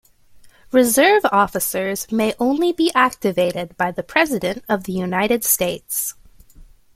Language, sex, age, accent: English, female, 19-29, United States English